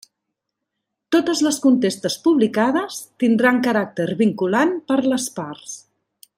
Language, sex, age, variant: Catalan, female, 50-59, Central